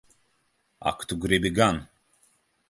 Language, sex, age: Latvian, male, 30-39